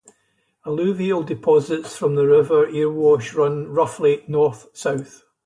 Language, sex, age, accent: English, male, 70-79, Scottish English